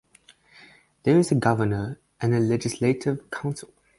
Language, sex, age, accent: English, male, under 19, Southern African (South Africa, Zimbabwe, Namibia)